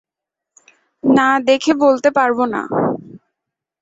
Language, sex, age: Bengali, female, 19-29